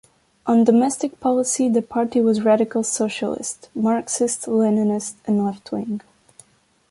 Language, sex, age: English, female, 19-29